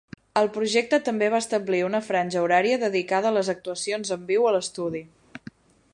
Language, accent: Catalan, central; septentrional; Empordanès